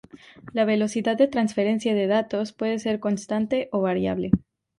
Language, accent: Spanish, México